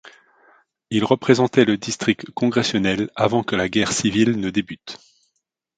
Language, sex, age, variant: French, male, 40-49, Français de métropole